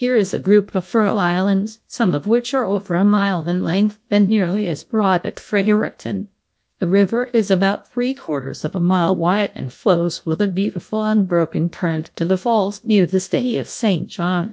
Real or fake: fake